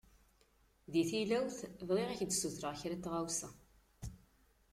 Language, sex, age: Kabyle, female, 80-89